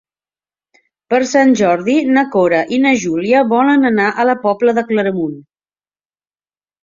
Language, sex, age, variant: Catalan, female, 50-59, Central